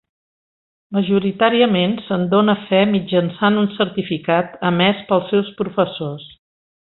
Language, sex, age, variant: Catalan, female, 60-69, Central